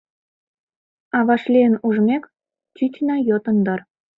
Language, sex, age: Mari, female, 19-29